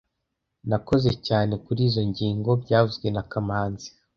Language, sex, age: Kinyarwanda, male, under 19